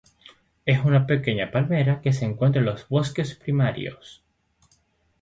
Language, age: Spanish, 19-29